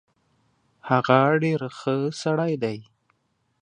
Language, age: Pashto, 19-29